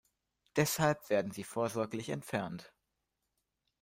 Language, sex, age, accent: German, male, under 19, Deutschland Deutsch